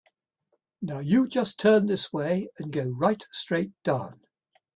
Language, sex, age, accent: English, male, 70-79, England English